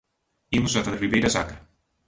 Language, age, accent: Galician, 19-29, Central (gheada)